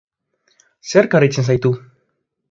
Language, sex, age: Basque, male, under 19